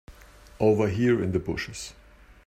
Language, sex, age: English, male, 50-59